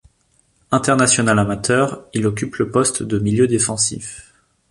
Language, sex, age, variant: French, male, 30-39, Français de métropole